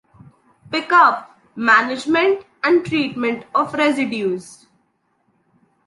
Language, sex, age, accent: English, female, 19-29, India and South Asia (India, Pakistan, Sri Lanka)